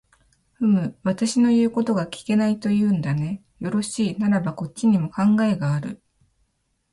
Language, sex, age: Japanese, female, 19-29